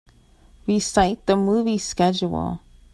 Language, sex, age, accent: English, female, 19-29, United States English